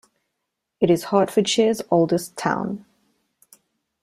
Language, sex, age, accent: English, female, 30-39, Southern African (South Africa, Zimbabwe, Namibia)